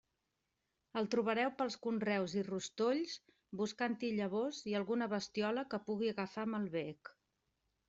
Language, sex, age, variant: Catalan, female, 40-49, Central